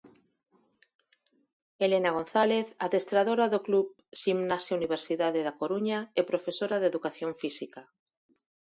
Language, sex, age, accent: Galician, female, 50-59, Normativo (estándar)